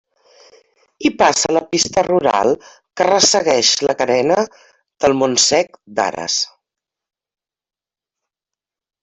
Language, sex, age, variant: Catalan, female, 40-49, Central